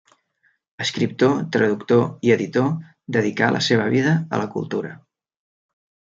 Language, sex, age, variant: Catalan, male, 30-39, Central